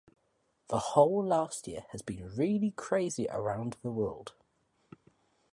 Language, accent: English, Welsh English